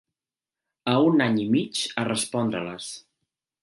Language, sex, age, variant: Catalan, male, 19-29, Central